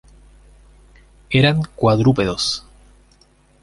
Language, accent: Spanish, Chileno: Chile, Cuyo